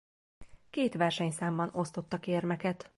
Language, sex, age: Hungarian, female, 19-29